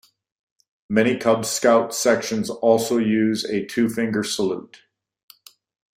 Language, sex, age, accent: English, male, 50-59, United States English